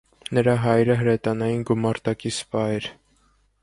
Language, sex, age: Armenian, male, 19-29